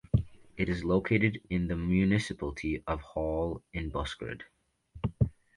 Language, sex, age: English, male, under 19